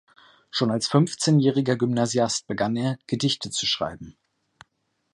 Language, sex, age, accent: German, male, 19-29, Deutschland Deutsch